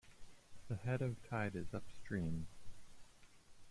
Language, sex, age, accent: English, male, 30-39, United States English